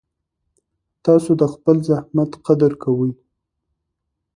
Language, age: Pashto, 19-29